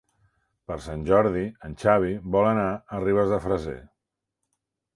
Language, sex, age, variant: Catalan, male, 60-69, Central